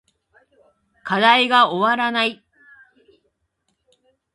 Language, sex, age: Japanese, female, 50-59